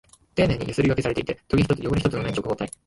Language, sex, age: Japanese, male, 19-29